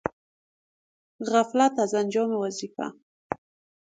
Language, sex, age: Persian, female, 19-29